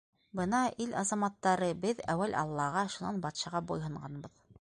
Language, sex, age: Bashkir, female, 30-39